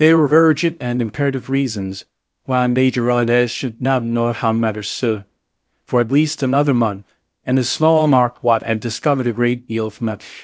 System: TTS, VITS